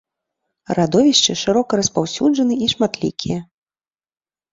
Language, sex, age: Belarusian, female, 30-39